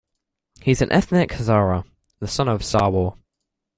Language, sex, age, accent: English, male, 19-29, England English